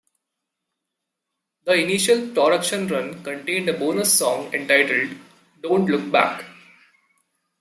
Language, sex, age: English, male, 19-29